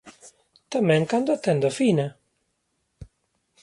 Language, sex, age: Galician, male, 40-49